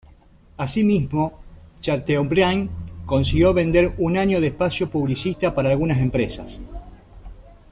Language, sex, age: Spanish, male, 40-49